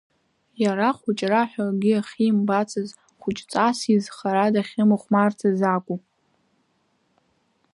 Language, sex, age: Abkhazian, female, under 19